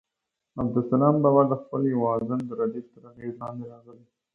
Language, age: Pashto, 19-29